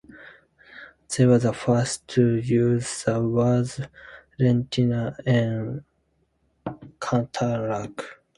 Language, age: English, 19-29